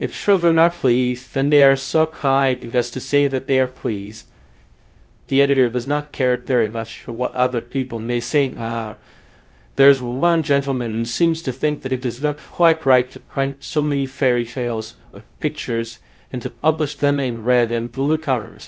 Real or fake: fake